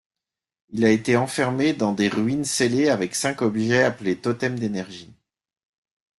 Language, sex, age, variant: French, male, 50-59, Français de métropole